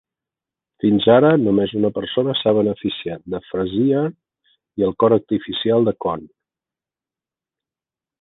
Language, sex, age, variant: Catalan, male, 50-59, Central